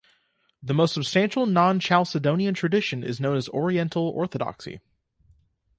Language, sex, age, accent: English, male, 19-29, United States English